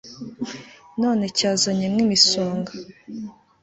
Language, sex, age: Kinyarwanda, female, 19-29